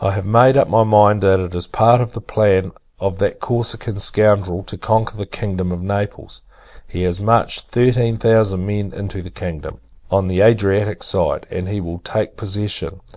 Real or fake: real